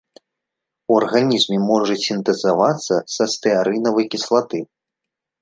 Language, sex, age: Belarusian, male, 19-29